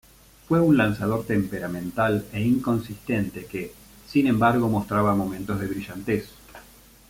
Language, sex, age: Spanish, male, 50-59